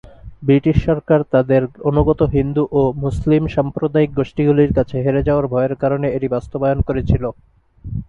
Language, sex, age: Bengali, male, 19-29